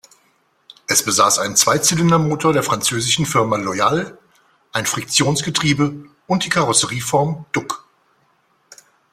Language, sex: German, male